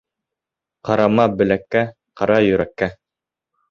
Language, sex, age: Bashkir, male, 19-29